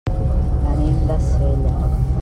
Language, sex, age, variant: Catalan, female, 50-59, Central